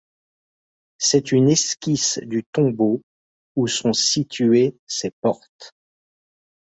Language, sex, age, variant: French, male, 40-49, Français de métropole